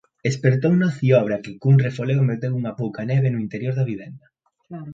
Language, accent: Galician, Central (gheada)